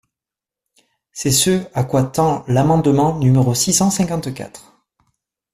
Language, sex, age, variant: French, male, 30-39, Français de métropole